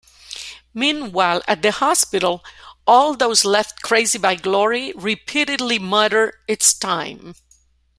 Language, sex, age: English, female, 60-69